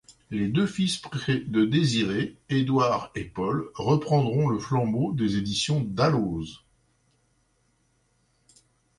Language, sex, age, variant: French, male, 60-69, Français de métropole